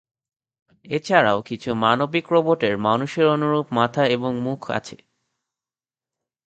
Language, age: Bengali, 19-29